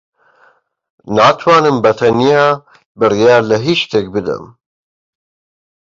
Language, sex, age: Central Kurdish, male, 19-29